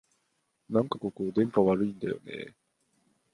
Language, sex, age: Japanese, male, 19-29